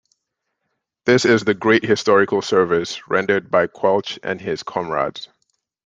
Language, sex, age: English, male, 30-39